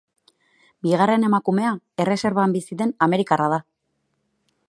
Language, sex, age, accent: Basque, female, 30-39, Erdialdekoa edo Nafarra (Gipuzkoa, Nafarroa)